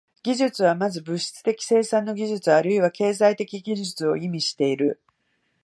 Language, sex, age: Japanese, female, 50-59